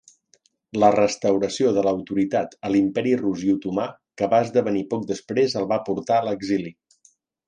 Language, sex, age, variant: Catalan, male, 40-49, Central